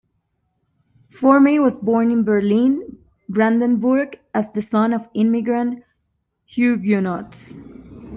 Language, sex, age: English, female, 19-29